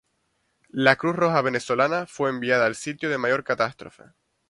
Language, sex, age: Spanish, male, 19-29